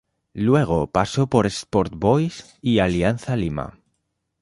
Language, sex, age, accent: Spanish, male, 19-29, España: Norte peninsular (Asturias, Castilla y León, Cantabria, País Vasco, Navarra, Aragón, La Rioja, Guadalajara, Cuenca)